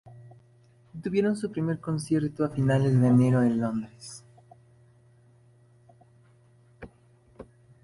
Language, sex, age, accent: Spanish, female, under 19, México